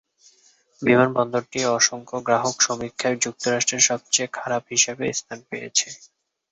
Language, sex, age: Bengali, male, 19-29